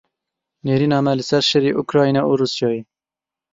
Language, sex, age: Kurdish, male, 19-29